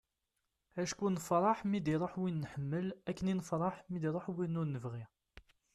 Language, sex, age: Kabyle, male, 30-39